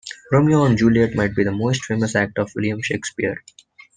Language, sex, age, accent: English, male, 19-29, India and South Asia (India, Pakistan, Sri Lanka)